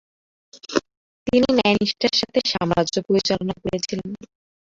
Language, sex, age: Bengali, female, 19-29